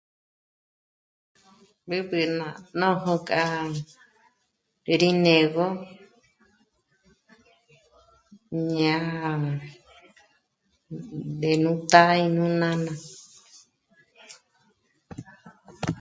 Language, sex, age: Michoacán Mazahua, female, 50-59